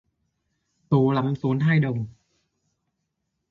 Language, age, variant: Vietnamese, 19-29, Hà Nội